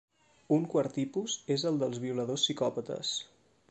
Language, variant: Catalan, Central